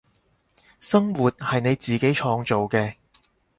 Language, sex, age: Cantonese, male, 30-39